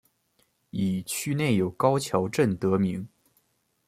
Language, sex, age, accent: Chinese, male, under 19, 出生地：黑龙江省